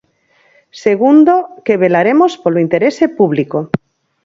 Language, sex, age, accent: Galician, female, 50-59, Normativo (estándar)